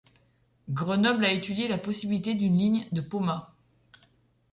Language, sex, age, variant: French, female, 30-39, Français de métropole